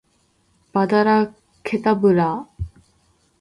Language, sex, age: Japanese, female, 30-39